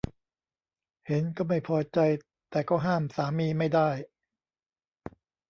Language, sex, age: Thai, male, 50-59